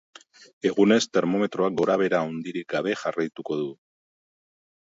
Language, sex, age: Basque, male, 50-59